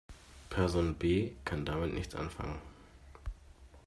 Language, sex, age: German, male, 30-39